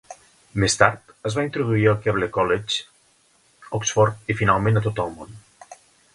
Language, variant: Catalan, Central